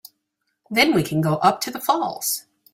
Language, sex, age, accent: English, female, 40-49, United States English